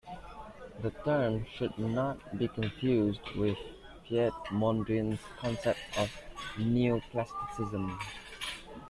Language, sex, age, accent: English, male, 19-29, England English